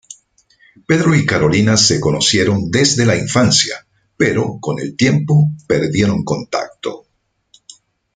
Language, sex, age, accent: Spanish, male, 50-59, Caribe: Cuba, Venezuela, Puerto Rico, República Dominicana, Panamá, Colombia caribeña, México caribeño, Costa del golfo de México